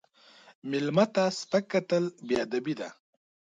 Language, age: Pashto, 19-29